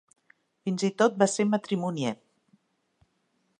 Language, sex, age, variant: Catalan, female, 50-59, Central